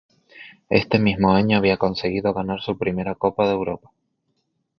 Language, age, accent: Spanish, 19-29, España: Islas Canarias